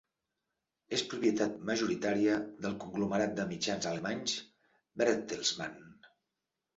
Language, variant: Catalan, Central